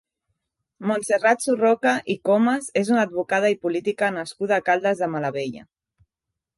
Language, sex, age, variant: Catalan, female, 30-39, Central